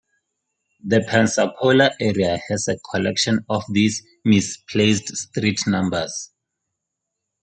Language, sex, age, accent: English, male, 19-29, Southern African (South Africa, Zimbabwe, Namibia)